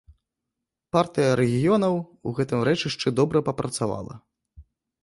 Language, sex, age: Belarusian, male, 19-29